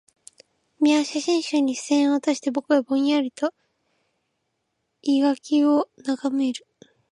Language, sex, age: Japanese, female, 19-29